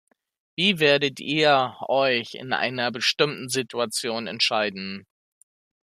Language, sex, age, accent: German, male, 30-39, Deutschland Deutsch